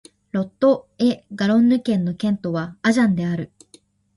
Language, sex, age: Japanese, female, 19-29